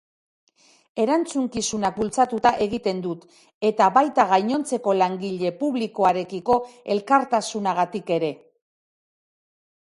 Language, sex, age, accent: Basque, female, 40-49, Mendebalekoa (Araba, Bizkaia, Gipuzkoako mendebaleko herri batzuk)